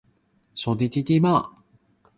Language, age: Cantonese, 19-29